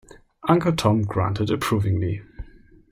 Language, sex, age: English, male, 19-29